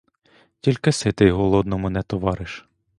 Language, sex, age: Ukrainian, male, 19-29